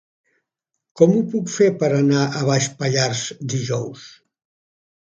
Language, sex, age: Catalan, male, 70-79